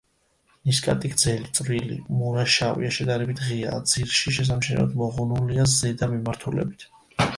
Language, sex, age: Georgian, male, 19-29